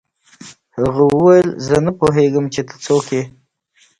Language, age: Pashto, 40-49